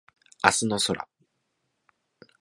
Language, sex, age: Japanese, male, 19-29